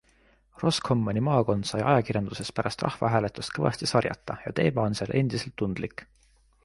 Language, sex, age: Estonian, male, 19-29